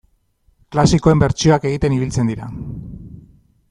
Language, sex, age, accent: Basque, male, 40-49, Mendebalekoa (Araba, Bizkaia, Gipuzkoako mendebaleko herri batzuk)